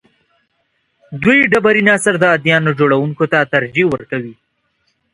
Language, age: Pashto, 19-29